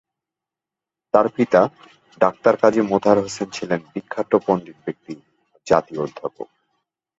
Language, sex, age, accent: Bengali, male, 40-49, Bangladeshi